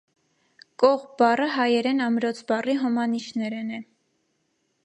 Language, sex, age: Armenian, female, 19-29